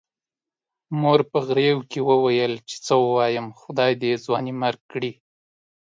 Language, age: Pashto, 19-29